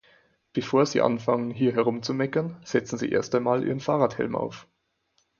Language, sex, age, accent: German, male, 19-29, Deutschland Deutsch; Österreichisches Deutsch